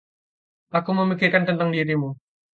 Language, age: Indonesian, 19-29